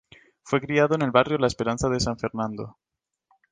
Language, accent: Spanish, España: Islas Canarias